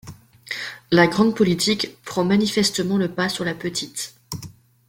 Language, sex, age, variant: French, female, 19-29, Français de métropole